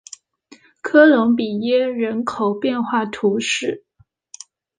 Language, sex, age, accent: Chinese, female, 19-29, 出生地：浙江省